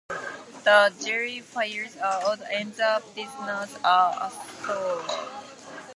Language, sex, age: English, female, 19-29